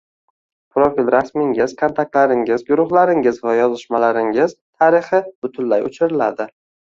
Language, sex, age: Uzbek, male, 19-29